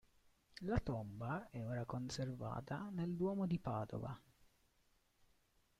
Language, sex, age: Italian, male, 19-29